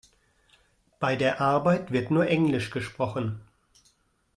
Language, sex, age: German, male, 50-59